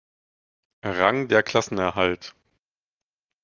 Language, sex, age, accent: German, male, 30-39, Deutschland Deutsch